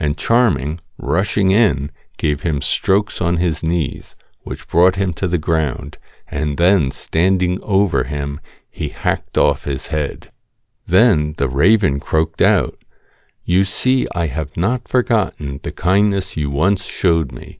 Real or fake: real